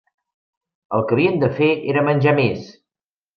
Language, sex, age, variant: Catalan, male, 30-39, Central